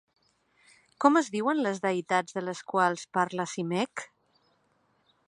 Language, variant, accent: Catalan, Central, central